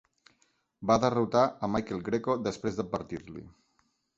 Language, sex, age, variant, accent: Catalan, male, 40-49, Central, gironí